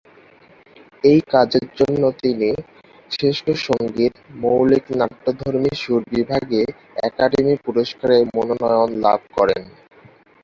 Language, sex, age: Bengali, male, 19-29